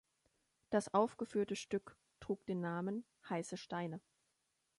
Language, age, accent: German, 30-39, Deutschland Deutsch